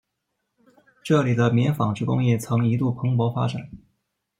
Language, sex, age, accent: Chinese, male, 19-29, 出生地：四川省